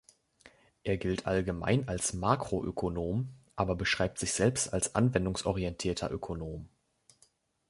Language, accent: German, Deutschland Deutsch